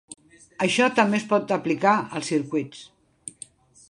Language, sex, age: Catalan, female, 60-69